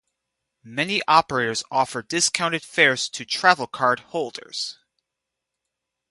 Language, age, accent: English, 19-29, United States English